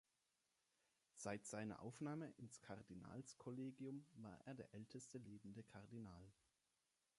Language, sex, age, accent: German, male, 19-29, Deutschland Deutsch